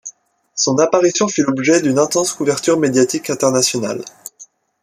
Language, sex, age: French, male, under 19